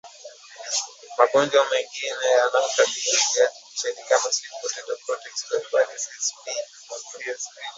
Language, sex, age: Swahili, male, 19-29